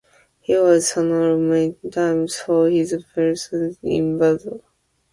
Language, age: English, 19-29